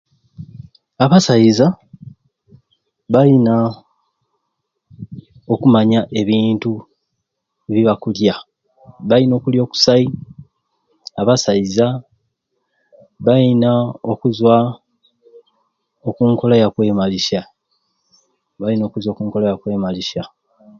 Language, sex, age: Ruuli, male, 30-39